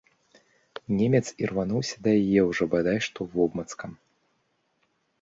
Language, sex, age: Belarusian, male, 19-29